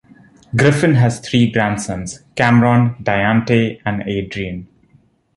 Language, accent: English, India and South Asia (India, Pakistan, Sri Lanka)